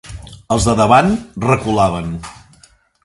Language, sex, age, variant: Catalan, male, 50-59, Central